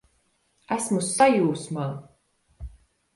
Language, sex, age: Latvian, female, 19-29